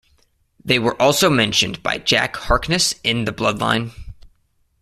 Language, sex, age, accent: English, male, 19-29, United States English